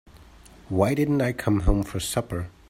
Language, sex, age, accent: English, male, 30-39, England English